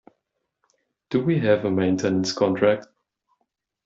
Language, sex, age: English, male, 19-29